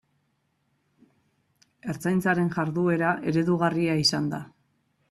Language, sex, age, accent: Basque, female, 40-49, Mendebalekoa (Araba, Bizkaia, Gipuzkoako mendebaleko herri batzuk)